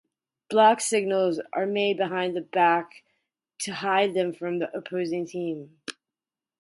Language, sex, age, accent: English, female, 40-49, United States English